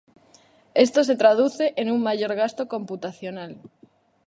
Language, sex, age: Spanish, female, 19-29